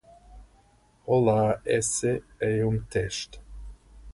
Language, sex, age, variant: Portuguese, male, 40-49, Portuguese (Portugal)